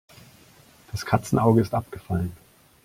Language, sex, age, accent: German, male, 30-39, Deutschland Deutsch